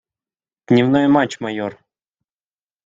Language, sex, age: Russian, male, 19-29